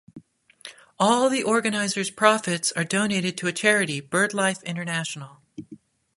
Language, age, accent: English, 40-49, United States English